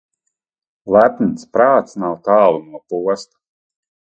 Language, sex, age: Latvian, male, 40-49